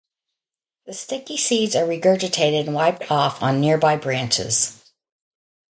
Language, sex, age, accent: English, female, 60-69, United States English